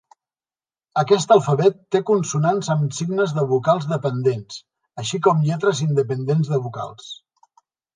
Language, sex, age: Catalan, male, 50-59